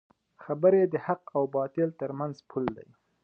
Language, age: Pashto, 19-29